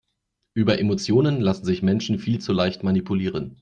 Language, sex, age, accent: German, male, 40-49, Deutschland Deutsch